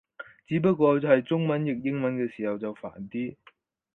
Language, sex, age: Cantonese, male, under 19